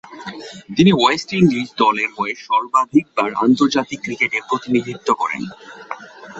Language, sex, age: Bengali, male, 19-29